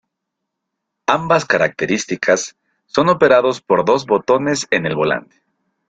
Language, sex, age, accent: Spanish, male, 19-29, México